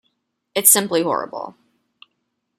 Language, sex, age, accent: English, female, 19-29, United States English